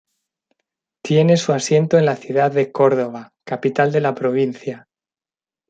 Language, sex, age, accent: Spanish, male, 40-49, España: Centro-Sur peninsular (Madrid, Toledo, Castilla-La Mancha)